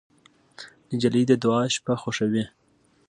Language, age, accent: Pashto, 19-29, معیاري پښتو